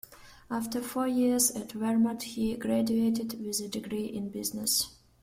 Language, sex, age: English, female, 19-29